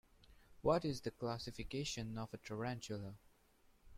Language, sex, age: English, male, 19-29